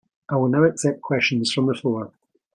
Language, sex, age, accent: English, male, 50-59, Scottish English